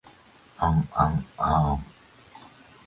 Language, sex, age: Japanese, male, 50-59